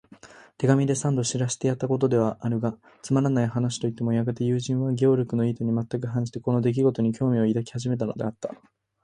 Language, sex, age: Japanese, male, 19-29